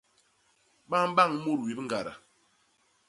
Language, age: Basaa, 40-49